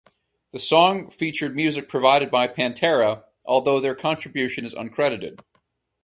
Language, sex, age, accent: English, male, 30-39, United States English